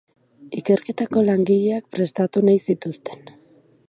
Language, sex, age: Basque, female, 19-29